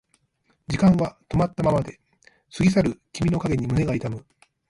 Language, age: Japanese, 50-59